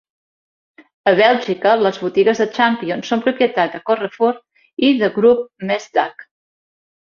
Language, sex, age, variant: Catalan, female, 50-59, Central